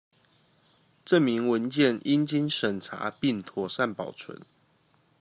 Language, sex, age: Chinese, male, 30-39